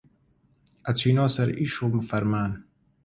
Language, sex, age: Central Kurdish, male, 19-29